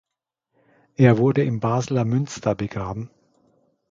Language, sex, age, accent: German, male, 40-49, Deutschland Deutsch